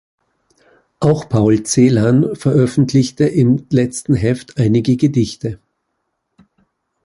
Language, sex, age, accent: German, male, 50-59, Österreichisches Deutsch